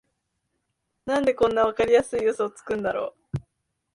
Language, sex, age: Japanese, female, 19-29